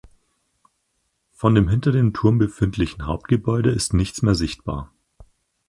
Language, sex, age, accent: German, male, 19-29, Deutschland Deutsch